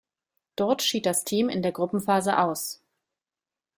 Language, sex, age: German, female, 30-39